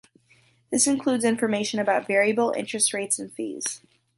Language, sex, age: English, female, under 19